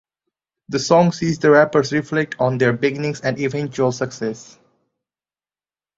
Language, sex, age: English, male, 19-29